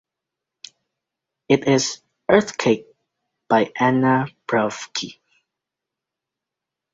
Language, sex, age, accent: English, male, under 19, England English